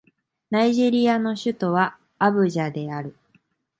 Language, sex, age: Japanese, female, 19-29